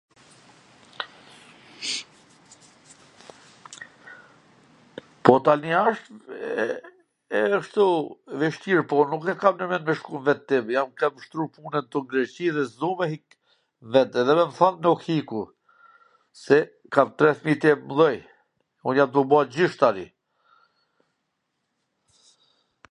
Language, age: Gheg Albanian, 40-49